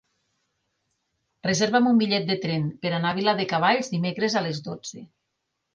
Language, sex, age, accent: Catalan, female, 40-49, Lleidatà